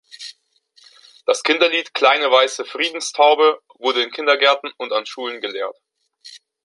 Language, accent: German, Deutschland Deutsch